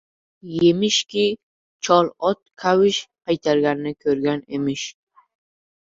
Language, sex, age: Uzbek, male, under 19